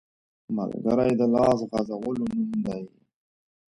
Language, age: Pashto, 19-29